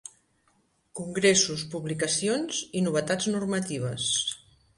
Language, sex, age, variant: Catalan, female, 60-69, Central